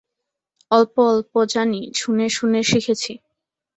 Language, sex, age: Bengali, female, 19-29